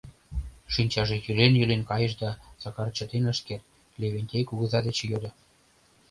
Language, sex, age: Mari, male, 30-39